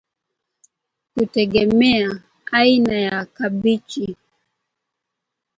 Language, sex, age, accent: English, female, 19-29, United States English